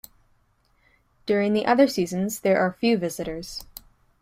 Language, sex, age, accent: English, female, 19-29, United States English